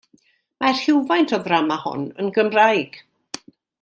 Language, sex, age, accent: Welsh, female, 60-69, Y Deyrnas Unedig Cymraeg